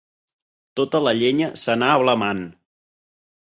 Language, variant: Catalan, Central